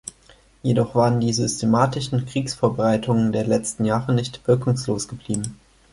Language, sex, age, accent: German, male, 19-29, Deutschland Deutsch